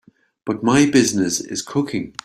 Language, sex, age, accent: English, male, 60-69, Irish English